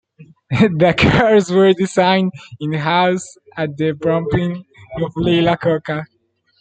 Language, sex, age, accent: English, male, under 19, United States English